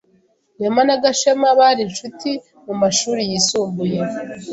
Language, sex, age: Kinyarwanda, female, 19-29